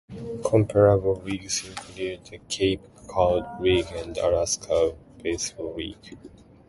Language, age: English, under 19